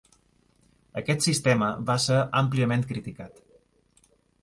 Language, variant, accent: Catalan, Balear, mallorquí